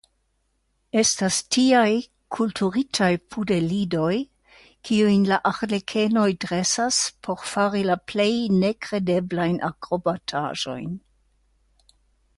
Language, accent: Esperanto, Internacia